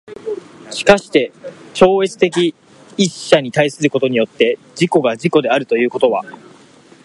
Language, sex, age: Japanese, male, 19-29